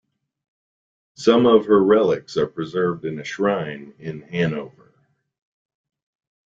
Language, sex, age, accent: English, male, 40-49, United States English